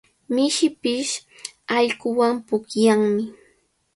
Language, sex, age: Cajatambo North Lima Quechua, female, 19-29